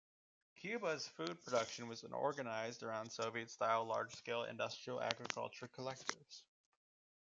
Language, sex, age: English, male, 19-29